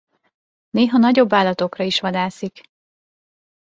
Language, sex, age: Hungarian, female, 19-29